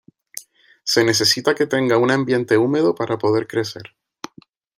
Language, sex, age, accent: Spanish, male, 30-39, España: Islas Canarias